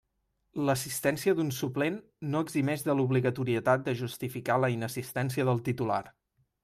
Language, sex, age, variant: Catalan, male, 19-29, Central